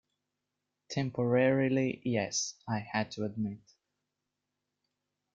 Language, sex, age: English, male, 19-29